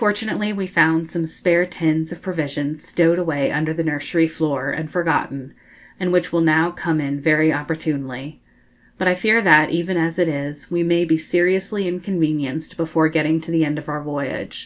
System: none